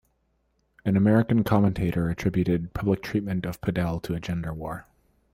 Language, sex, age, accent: English, male, 19-29, United States English